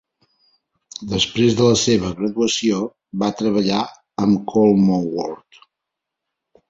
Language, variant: Catalan, Central